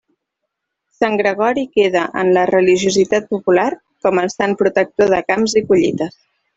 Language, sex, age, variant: Catalan, female, 19-29, Central